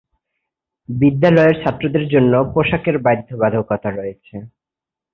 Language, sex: Bengali, male